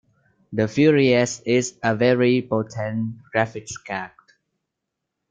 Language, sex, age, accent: English, male, 19-29, United States English